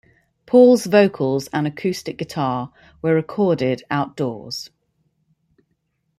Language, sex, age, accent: English, female, 50-59, England English